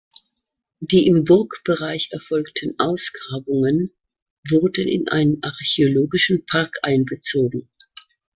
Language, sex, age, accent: German, female, 60-69, Deutschland Deutsch